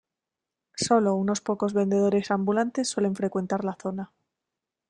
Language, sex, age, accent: Spanish, female, 19-29, España: Centro-Sur peninsular (Madrid, Toledo, Castilla-La Mancha)